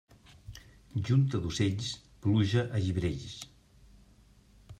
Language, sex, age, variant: Catalan, male, 50-59, Central